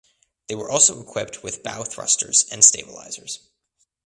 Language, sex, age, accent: English, male, 19-29, United States English